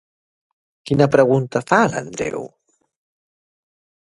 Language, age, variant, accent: Catalan, 40-49, Central, central